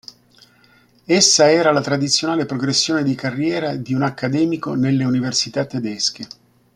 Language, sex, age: Italian, male, 60-69